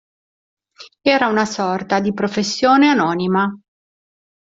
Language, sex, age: Italian, female, 50-59